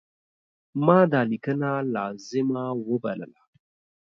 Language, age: Pashto, 30-39